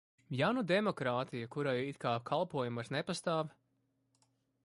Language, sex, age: Latvian, male, 30-39